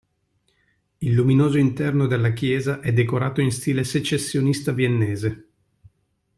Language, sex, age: Italian, male, 40-49